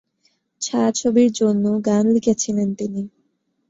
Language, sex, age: Bengali, female, under 19